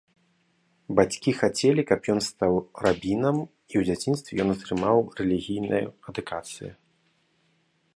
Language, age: Belarusian, 19-29